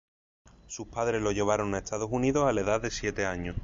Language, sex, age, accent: Spanish, male, 19-29, España: Sur peninsular (Andalucia, Extremadura, Murcia)